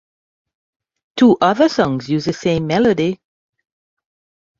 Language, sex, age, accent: English, female, 50-59, West Indies and Bermuda (Bahamas, Bermuda, Jamaica, Trinidad)